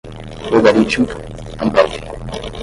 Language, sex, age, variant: Portuguese, male, 19-29, Portuguese (Brasil)